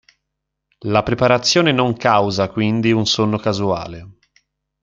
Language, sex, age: Italian, male, 19-29